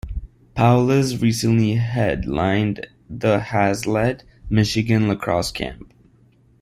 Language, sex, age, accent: English, male, 19-29, United States English